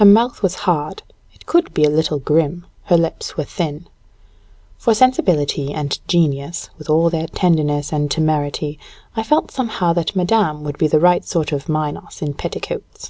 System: none